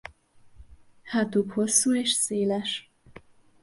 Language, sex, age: Hungarian, female, 19-29